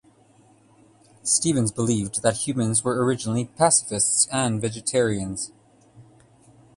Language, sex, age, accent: English, male, 30-39, United States English